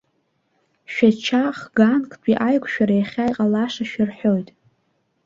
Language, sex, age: Abkhazian, female, under 19